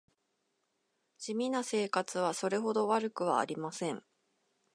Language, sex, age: Japanese, female, 40-49